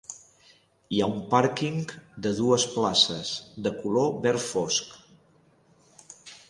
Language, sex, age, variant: Catalan, male, 50-59, Central